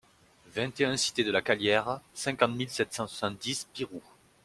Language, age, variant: French, 30-39, Français de métropole